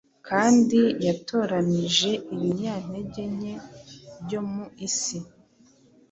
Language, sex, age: Kinyarwanda, female, 19-29